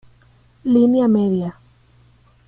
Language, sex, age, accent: Spanish, female, 30-39, América central